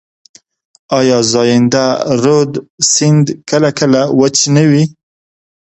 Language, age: Pashto, 30-39